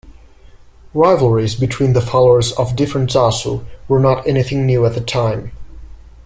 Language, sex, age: English, male, under 19